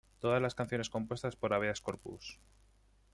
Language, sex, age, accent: Spanish, male, 30-39, España: Centro-Sur peninsular (Madrid, Toledo, Castilla-La Mancha)